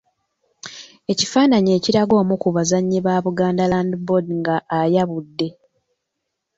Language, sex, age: Ganda, female, 19-29